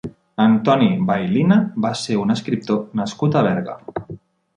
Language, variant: Catalan, Central